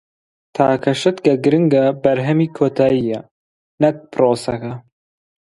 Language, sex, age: Central Kurdish, male, 19-29